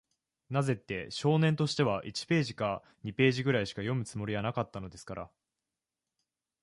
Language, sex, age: Japanese, male, 19-29